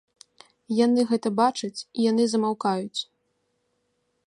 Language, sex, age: Belarusian, female, 19-29